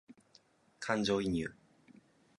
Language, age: Japanese, 19-29